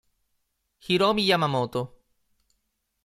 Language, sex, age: Italian, male, 19-29